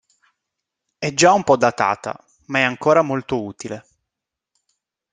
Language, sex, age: Italian, male, 30-39